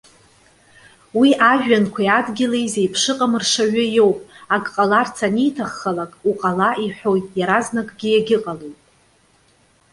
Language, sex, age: Abkhazian, female, 30-39